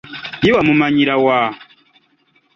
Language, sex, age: Ganda, male, 30-39